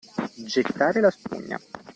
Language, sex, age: Italian, male, 19-29